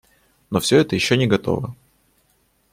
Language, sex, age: Russian, male, 19-29